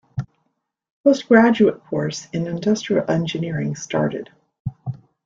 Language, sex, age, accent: English, female, 50-59, United States English